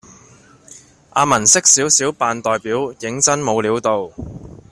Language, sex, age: Cantonese, male, 30-39